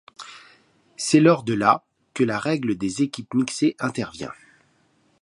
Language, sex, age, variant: French, male, 40-49, Français de métropole